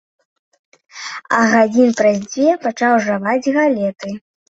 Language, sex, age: Belarusian, female, 30-39